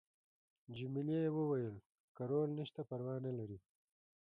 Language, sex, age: Pashto, male, 30-39